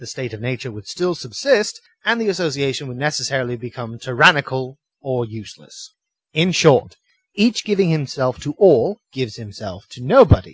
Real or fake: real